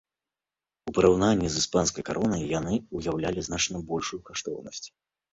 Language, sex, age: Belarusian, male, 30-39